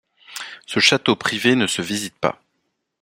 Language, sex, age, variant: French, male, 40-49, Français de métropole